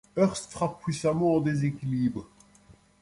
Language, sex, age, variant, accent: French, male, 70-79, Français d'Europe, Français de Belgique